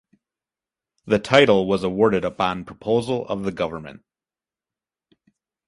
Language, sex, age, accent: English, male, 40-49, United States English